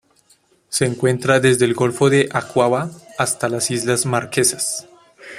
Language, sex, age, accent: Spanish, male, 19-29, América central